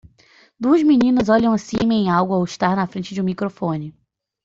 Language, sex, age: Portuguese, female, under 19